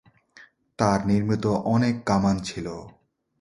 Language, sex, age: Bengali, male, 30-39